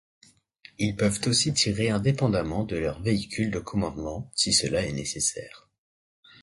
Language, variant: French, Français de métropole